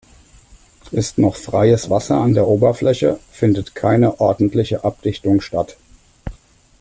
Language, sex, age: German, male, 40-49